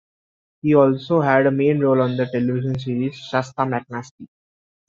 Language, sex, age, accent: English, male, 19-29, India and South Asia (India, Pakistan, Sri Lanka)